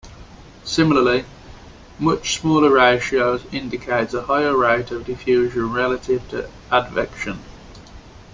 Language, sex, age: English, male, 19-29